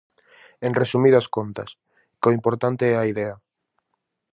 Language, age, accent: Galician, 19-29, Normativo (estándar)